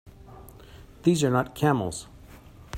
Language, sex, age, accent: English, male, 50-59, Canadian English